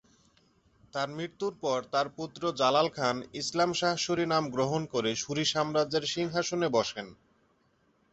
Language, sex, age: Bengali, male, 19-29